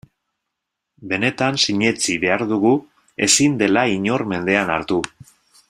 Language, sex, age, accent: Basque, male, 30-39, Mendebalekoa (Araba, Bizkaia, Gipuzkoako mendebaleko herri batzuk)